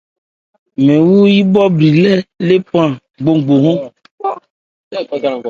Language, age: Ebrié, 19-29